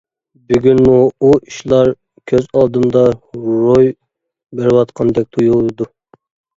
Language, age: Uyghur, 19-29